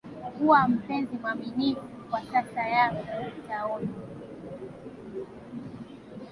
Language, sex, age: Swahili, female, 30-39